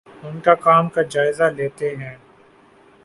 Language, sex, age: Urdu, male, 19-29